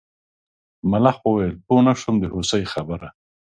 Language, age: Pashto, 60-69